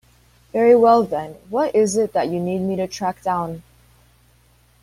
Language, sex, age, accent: English, female, under 19, Canadian English